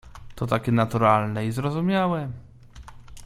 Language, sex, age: Polish, male, 30-39